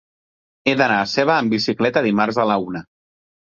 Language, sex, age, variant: Catalan, male, under 19, Central